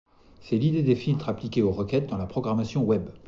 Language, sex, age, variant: French, male, 40-49, Français de métropole